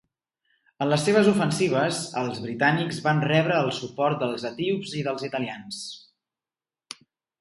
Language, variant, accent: Catalan, Central, central